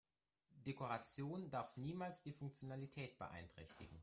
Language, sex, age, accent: German, male, under 19, Deutschland Deutsch